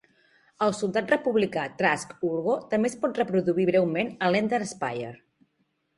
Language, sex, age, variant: Catalan, female, 40-49, Central